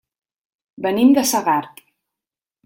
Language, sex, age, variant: Catalan, female, 40-49, Central